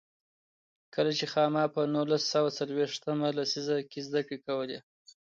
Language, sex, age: Pashto, male, 30-39